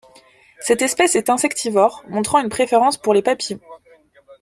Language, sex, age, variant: French, female, 19-29, Français de métropole